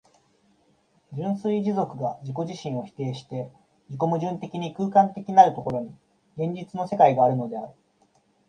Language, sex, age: Japanese, male, 30-39